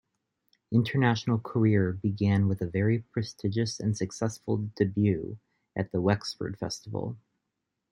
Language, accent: English, United States English